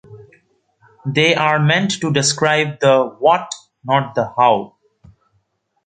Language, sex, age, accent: English, male, under 19, India and South Asia (India, Pakistan, Sri Lanka)